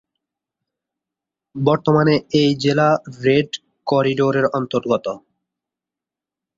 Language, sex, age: Bengali, male, 19-29